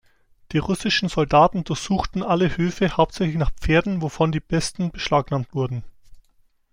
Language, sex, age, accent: German, male, 19-29, Deutschland Deutsch